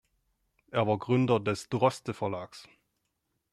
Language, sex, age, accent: German, male, 30-39, Deutschland Deutsch